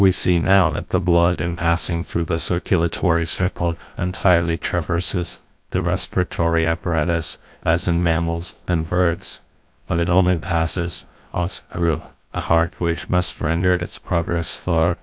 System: TTS, GlowTTS